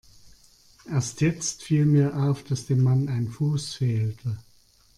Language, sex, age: German, male, 50-59